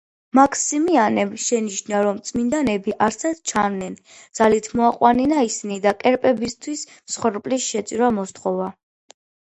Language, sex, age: Georgian, female, 40-49